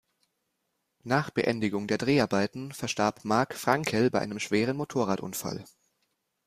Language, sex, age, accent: German, male, 19-29, Deutschland Deutsch